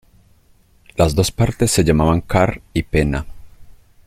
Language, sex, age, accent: Spanish, male, 40-49, Caribe: Cuba, Venezuela, Puerto Rico, República Dominicana, Panamá, Colombia caribeña, México caribeño, Costa del golfo de México